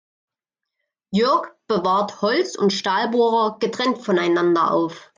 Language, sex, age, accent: German, female, 40-49, Deutschland Deutsch